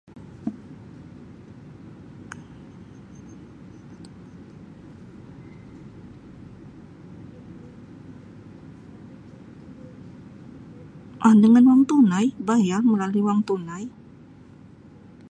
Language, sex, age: Sabah Malay, female, 40-49